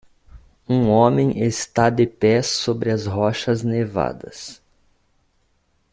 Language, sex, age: Portuguese, male, 19-29